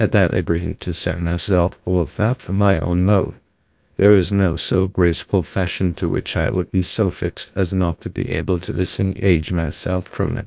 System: TTS, GlowTTS